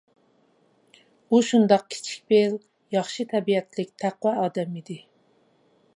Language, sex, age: Uyghur, female, 40-49